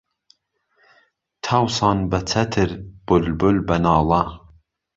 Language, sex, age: Central Kurdish, male, 40-49